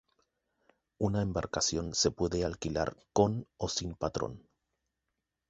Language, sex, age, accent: Spanish, male, 19-29, Chileno: Chile, Cuyo